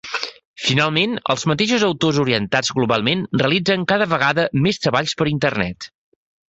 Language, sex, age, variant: Catalan, male, 40-49, Central